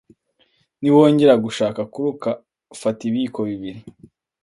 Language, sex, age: Kinyarwanda, male, 19-29